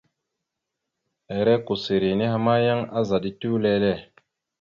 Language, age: Mada (Cameroon), 19-29